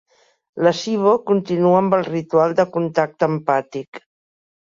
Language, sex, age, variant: Catalan, female, 60-69, Central